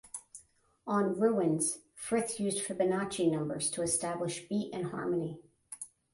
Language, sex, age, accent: English, female, 50-59, United States English